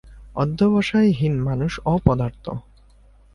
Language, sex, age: Bengali, male, 19-29